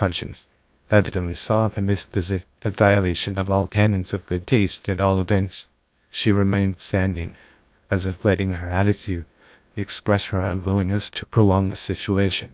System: TTS, GlowTTS